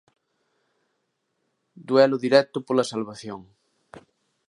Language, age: Galician, 40-49